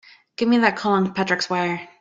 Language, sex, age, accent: English, female, 30-39, United States English